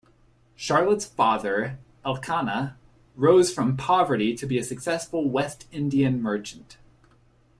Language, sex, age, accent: English, male, 30-39, United States English